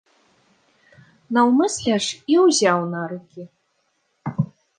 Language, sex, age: Belarusian, female, 19-29